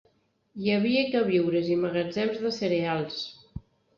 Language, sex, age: Catalan, female, 40-49